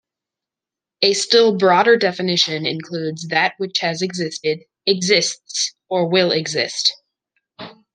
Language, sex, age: English, female, under 19